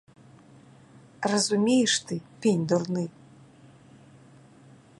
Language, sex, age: Belarusian, female, 60-69